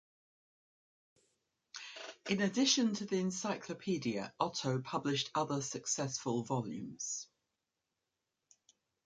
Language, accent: English, England English